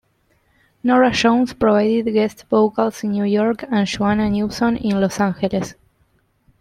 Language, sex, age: English, female, 19-29